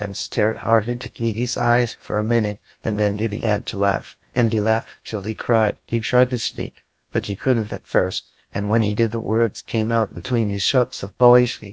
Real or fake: fake